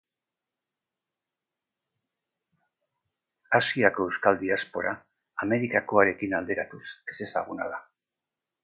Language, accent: Basque, Mendebalekoa (Araba, Bizkaia, Gipuzkoako mendebaleko herri batzuk)